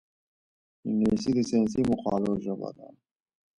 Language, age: Pashto, 19-29